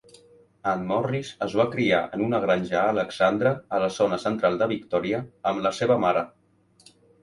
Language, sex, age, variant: Catalan, male, under 19, Central